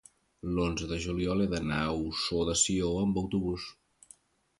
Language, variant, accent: Catalan, Central, central